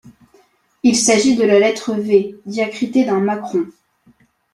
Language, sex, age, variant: French, male, under 19, Français de métropole